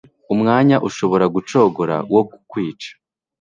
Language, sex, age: Kinyarwanda, male, 19-29